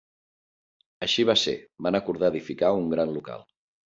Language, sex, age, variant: Catalan, male, 50-59, Central